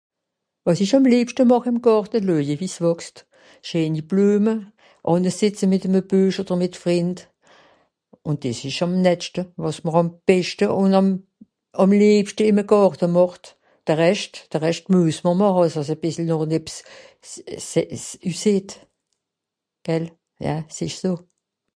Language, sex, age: Swiss German, female, 70-79